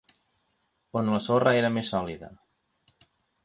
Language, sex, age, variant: Catalan, male, 40-49, Central